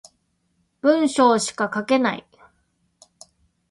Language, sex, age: Japanese, female, 40-49